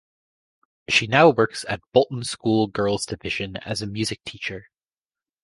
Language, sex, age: English, female, 19-29